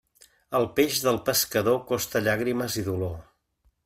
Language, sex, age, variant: Catalan, male, 50-59, Central